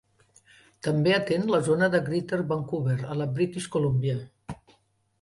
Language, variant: Catalan, Central